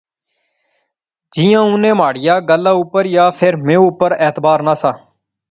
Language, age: Pahari-Potwari, 19-29